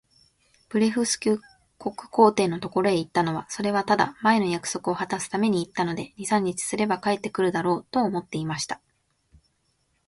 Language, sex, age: Japanese, female, 19-29